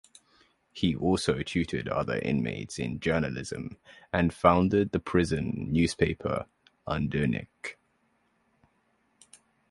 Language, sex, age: English, male, 19-29